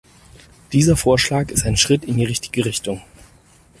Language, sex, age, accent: German, male, 30-39, Deutschland Deutsch